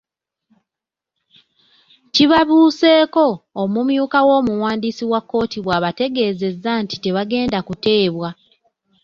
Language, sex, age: Ganda, female, 19-29